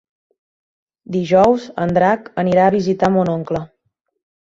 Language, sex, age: Catalan, female, 19-29